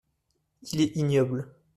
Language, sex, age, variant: French, male, 19-29, Français d'Europe